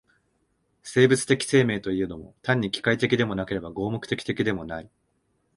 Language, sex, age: Japanese, male, 19-29